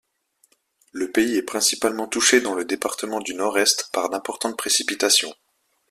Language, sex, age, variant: French, male, 19-29, Français de métropole